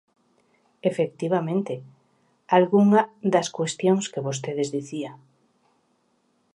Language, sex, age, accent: Galician, female, 50-59, Normativo (estándar)